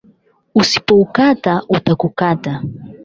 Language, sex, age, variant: Swahili, female, 19-29, Kiswahili cha Bara ya Tanzania